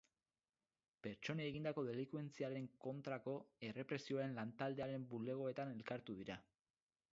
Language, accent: Basque, Mendebalekoa (Araba, Bizkaia, Gipuzkoako mendebaleko herri batzuk)